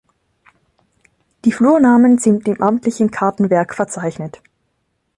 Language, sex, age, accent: German, female, 19-29, Schweizerdeutsch